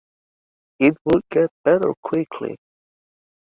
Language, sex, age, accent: English, male, 19-29, United States English